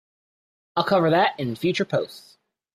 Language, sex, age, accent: English, male, 19-29, United States English